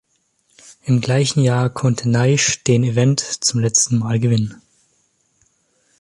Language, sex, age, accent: German, male, 19-29, Deutschland Deutsch